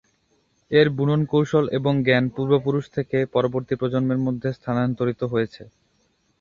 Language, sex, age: Bengali, male, 19-29